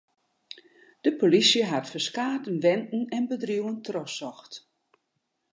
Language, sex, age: Western Frisian, female, 60-69